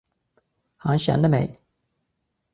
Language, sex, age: Swedish, male, 40-49